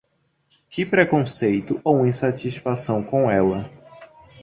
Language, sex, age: Portuguese, male, 19-29